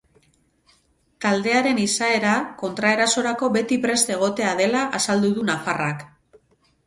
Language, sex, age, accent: Basque, female, 40-49, Mendebalekoa (Araba, Bizkaia, Gipuzkoako mendebaleko herri batzuk)